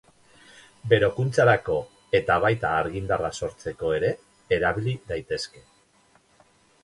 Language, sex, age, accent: Basque, male, 50-59, Mendebalekoa (Araba, Bizkaia, Gipuzkoako mendebaleko herri batzuk)